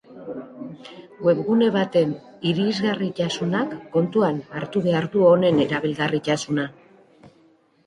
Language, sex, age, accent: Basque, female, 19-29, Mendebalekoa (Araba, Bizkaia, Gipuzkoako mendebaleko herri batzuk)